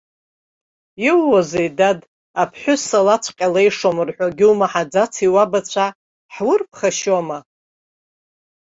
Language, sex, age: Abkhazian, female, 60-69